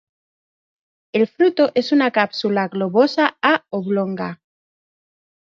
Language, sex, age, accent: Spanish, female, 40-49, España: Centro-Sur peninsular (Madrid, Toledo, Castilla-La Mancha)